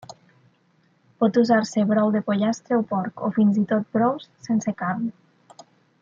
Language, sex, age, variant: Catalan, female, 30-39, Nord-Occidental